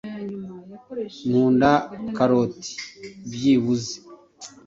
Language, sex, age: Kinyarwanda, male, 40-49